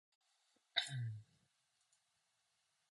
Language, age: Korean, 19-29